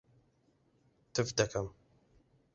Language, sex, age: Central Kurdish, male, under 19